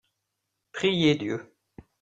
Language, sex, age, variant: French, male, 40-49, Français de métropole